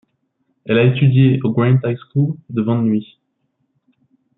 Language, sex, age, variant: French, male, 19-29, Français de métropole